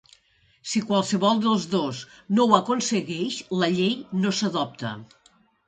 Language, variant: Catalan, Nord-Occidental